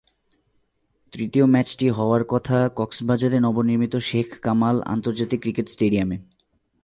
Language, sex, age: Bengali, male, 19-29